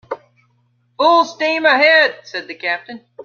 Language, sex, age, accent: English, female, 50-59, United States English